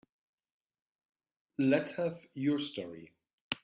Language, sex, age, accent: English, male, 40-49, United States English